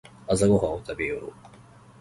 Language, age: Japanese, 19-29